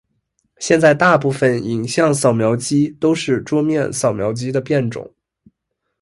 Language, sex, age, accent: Chinese, male, 19-29, 出生地：北京市